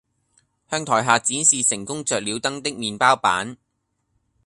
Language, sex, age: Cantonese, male, 19-29